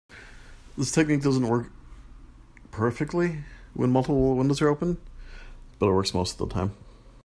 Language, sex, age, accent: English, male, 30-39, United States English